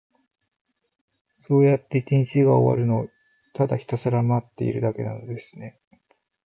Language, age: Japanese, 40-49